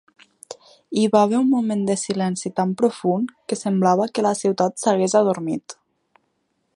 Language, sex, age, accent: Catalan, female, under 19, valencià